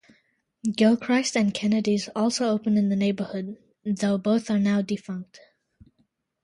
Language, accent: English, New Zealand English